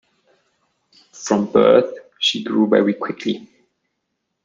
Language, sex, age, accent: English, male, 19-29, United States English